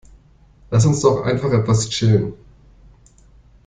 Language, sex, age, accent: German, male, 30-39, Deutschland Deutsch